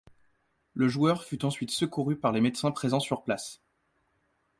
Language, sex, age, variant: French, male, 19-29, Français de métropole